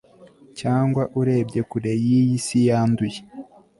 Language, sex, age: Kinyarwanda, male, 19-29